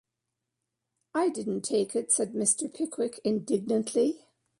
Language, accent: English, Canadian English